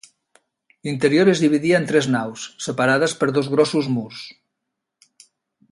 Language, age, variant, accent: Catalan, 60-69, Central, central